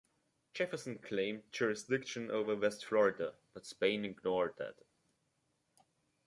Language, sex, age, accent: English, male, 19-29, United States English